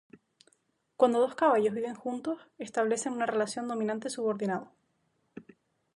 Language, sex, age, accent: Spanish, female, 19-29, España: Islas Canarias